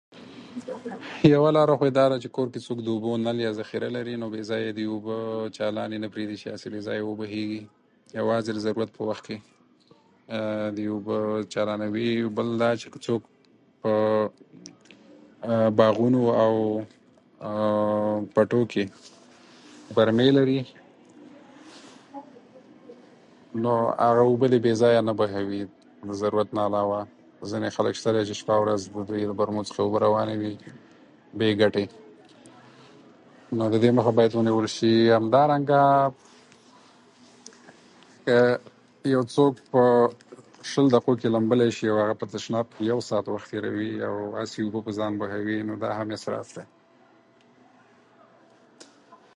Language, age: Pashto, 19-29